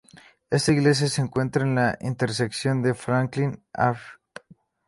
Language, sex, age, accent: Spanish, male, 19-29, México